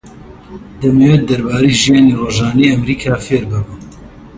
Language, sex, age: Central Kurdish, male, 30-39